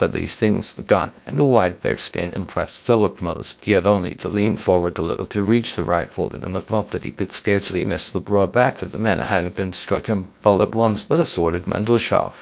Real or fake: fake